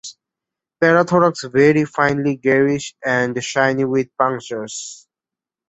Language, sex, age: English, male, 19-29